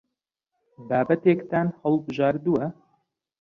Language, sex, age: Central Kurdish, male, 19-29